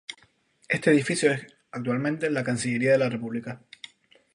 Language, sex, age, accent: Spanish, male, 19-29, España: Islas Canarias